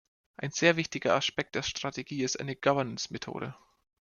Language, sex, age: German, male, 19-29